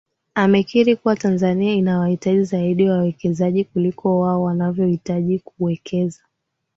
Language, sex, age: Swahili, female, 19-29